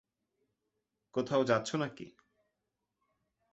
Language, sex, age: Bengali, male, 19-29